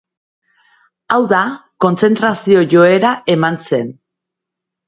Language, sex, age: Basque, female, 40-49